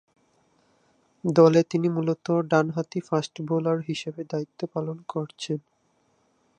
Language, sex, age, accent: Bengali, male, 19-29, প্রমিত বাংলা